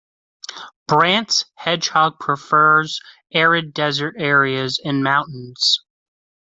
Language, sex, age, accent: English, male, 19-29, United States English